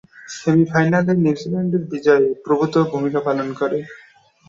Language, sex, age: Bengali, male, 19-29